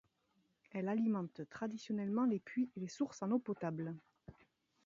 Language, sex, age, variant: French, female, 40-49, Français de métropole